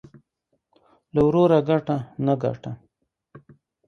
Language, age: Pashto, 40-49